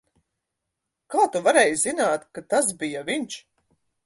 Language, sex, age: Latvian, female, 40-49